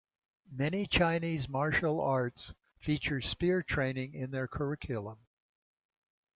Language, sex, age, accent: English, male, 80-89, United States English